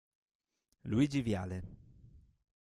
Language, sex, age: Italian, male, 30-39